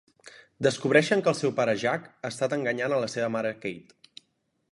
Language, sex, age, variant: Catalan, male, 19-29, Central